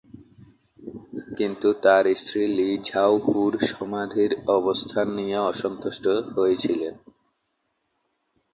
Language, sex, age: Bengali, male, under 19